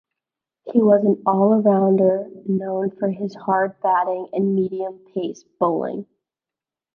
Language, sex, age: English, female, 19-29